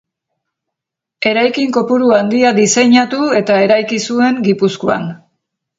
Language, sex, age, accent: Basque, female, 50-59, Mendebalekoa (Araba, Bizkaia, Gipuzkoako mendebaleko herri batzuk)